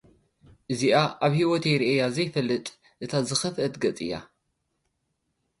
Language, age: Tigrinya, 19-29